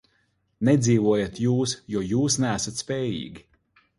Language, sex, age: Latvian, male, 40-49